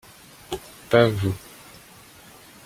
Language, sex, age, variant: French, male, 19-29, Français de métropole